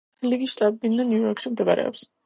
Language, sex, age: Georgian, female, 19-29